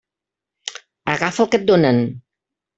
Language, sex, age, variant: Catalan, female, 60-69, Central